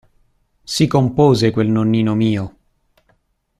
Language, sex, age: Italian, male, 40-49